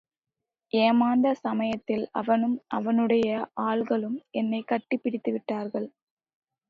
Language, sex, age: Tamil, female, 19-29